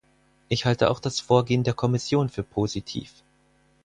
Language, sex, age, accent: German, male, 40-49, Deutschland Deutsch